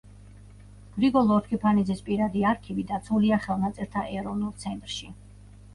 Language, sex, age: Georgian, female, 40-49